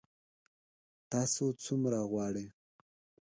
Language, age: Pashto, 19-29